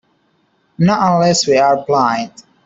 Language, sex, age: English, male, 30-39